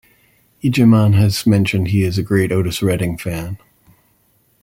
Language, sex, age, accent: English, male, 50-59, Canadian English